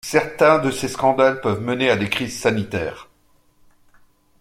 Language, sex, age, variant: French, male, 40-49, Français de métropole